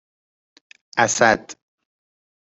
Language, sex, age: Persian, male, 30-39